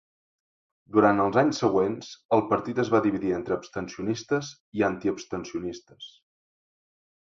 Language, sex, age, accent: Catalan, male, 19-29, Empordanès